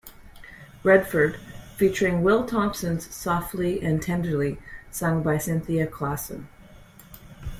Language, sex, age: English, female, 40-49